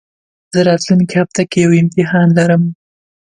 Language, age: Pashto, 19-29